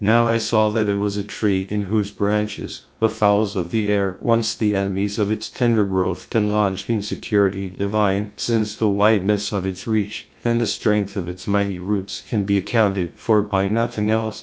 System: TTS, GlowTTS